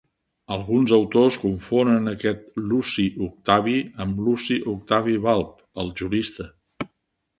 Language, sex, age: Catalan, male, 70-79